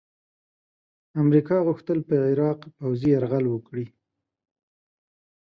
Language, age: Pashto, 30-39